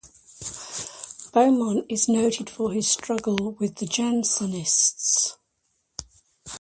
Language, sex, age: English, female, 60-69